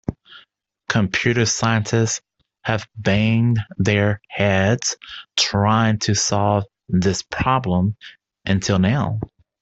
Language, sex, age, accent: English, male, 30-39, United States English